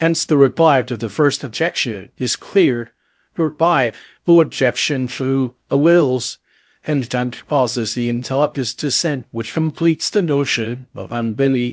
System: TTS, VITS